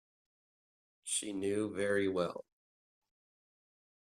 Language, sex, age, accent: English, male, 19-29, United States English